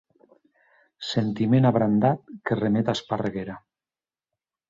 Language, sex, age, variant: Catalan, male, 50-59, Nord-Occidental